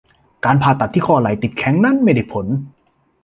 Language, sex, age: Thai, male, 19-29